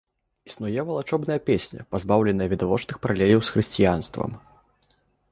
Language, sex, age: Belarusian, male, under 19